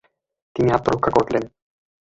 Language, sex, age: Bengali, male, 19-29